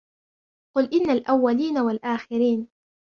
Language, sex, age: Arabic, female, 19-29